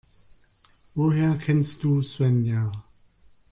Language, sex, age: German, male, 50-59